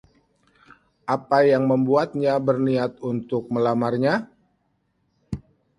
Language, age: Indonesian, 50-59